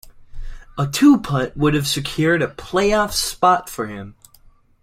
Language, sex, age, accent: English, male, under 19, United States English